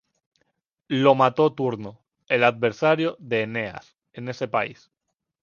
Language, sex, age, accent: Spanish, male, 19-29, España: Islas Canarias